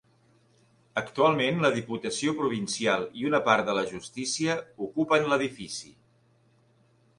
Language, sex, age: Catalan, male, 50-59